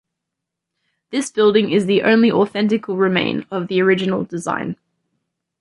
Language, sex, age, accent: English, female, 19-29, Australian English